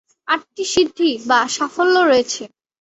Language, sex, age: Bengali, female, 19-29